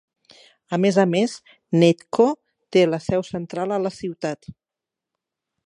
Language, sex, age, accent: Catalan, female, 50-59, central; septentrional